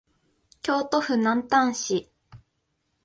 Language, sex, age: Japanese, female, 19-29